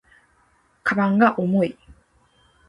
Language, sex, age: Japanese, female, 19-29